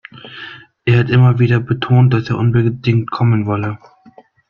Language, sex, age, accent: German, male, 19-29, Deutschland Deutsch